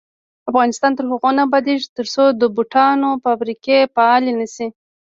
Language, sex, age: Pashto, female, 19-29